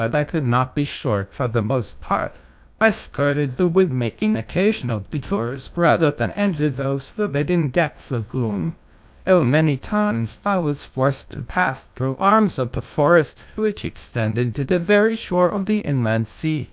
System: TTS, GlowTTS